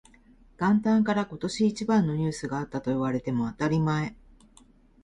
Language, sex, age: Japanese, female, 50-59